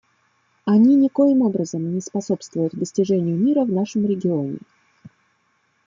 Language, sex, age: Russian, female, 30-39